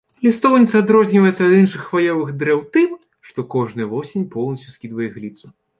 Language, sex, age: Belarusian, male, 19-29